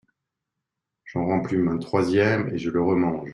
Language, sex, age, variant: French, male, 40-49, Français de métropole